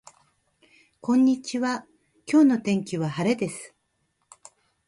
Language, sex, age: Japanese, female, 50-59